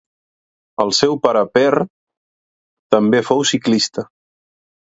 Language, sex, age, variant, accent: Catalan, male, 19-29, Central, central